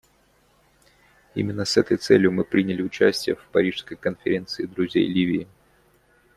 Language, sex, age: Russian, male, 30-39